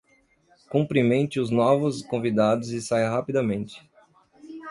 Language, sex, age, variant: Portuguese, male, 40-49, Portuguese (Brasil)